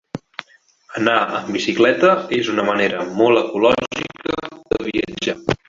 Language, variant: Catalan, Nord-Occidental